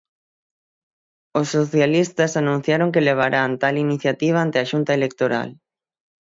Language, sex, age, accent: Galician, male, 19-29, Atlántico (seseo e gheada); Normativo (estándar)